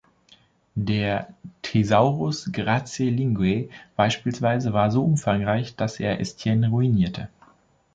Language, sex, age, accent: German, male, 19-29, Deutschland Deutsch